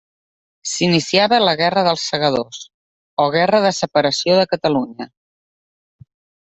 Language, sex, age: Catalan, female, 40-49